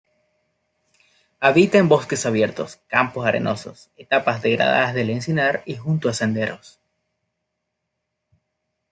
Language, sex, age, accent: Spanish, male, 19-29, Caribe: Cuba, Venezuela, Puerto Rico, República Dominicana, Panamá, Colombia caribeña, México caribeño, Costa del golfo de México